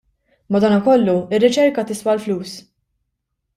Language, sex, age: Maltese, female, 19-29